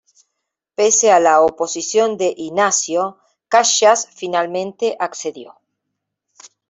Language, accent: Spanish, Rioplatense: Argentina, Uruguay, este de Bolivia, Paraguay